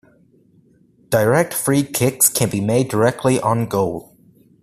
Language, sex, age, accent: English, male, under 19, United States English